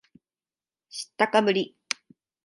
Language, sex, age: Japanese, female, 40-49